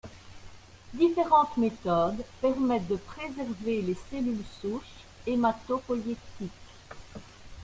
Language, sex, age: French, female, 60-69